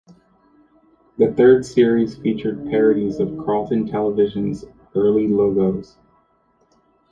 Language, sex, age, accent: English, male, 30-39, United States English